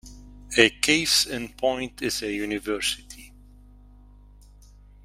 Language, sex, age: English, male, 30-39